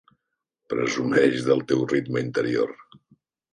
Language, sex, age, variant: Catalan, male, 50-59, Central